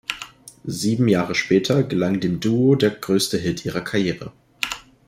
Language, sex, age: German, male, under 19